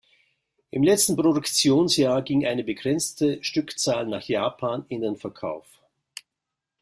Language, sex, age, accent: German, male, 50-59, Schweizerdeutsch